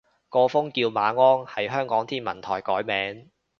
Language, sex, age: Cantonese, male, 19-29